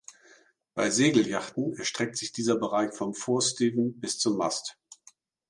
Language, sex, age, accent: German, male, 50-59, Deutschland Deutsch